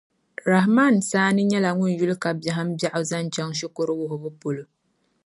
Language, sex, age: Dagbani, female, 19-29